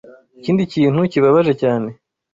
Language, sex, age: Kinyarwanda, male, 19-29